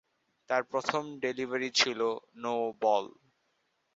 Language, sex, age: Bengali, male, 19-29